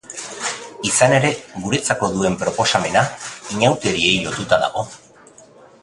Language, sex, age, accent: Basque, male, 40-49, Mendebalekoa (Araba, Bizkaia, Gipuzkoako mendebaleko herri batzuk)